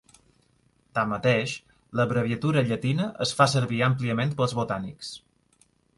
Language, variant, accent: Catalan, Balear, mallorquí